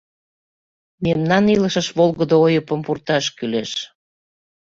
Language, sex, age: Mari, female, 40-49